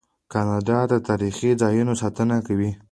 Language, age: Pashto, under 19